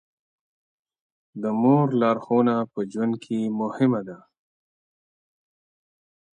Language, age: Pashto, 30-39